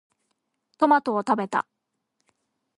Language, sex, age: Japanese, female, 19-29